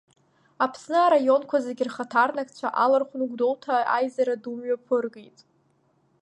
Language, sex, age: Abkhazian, female, under 19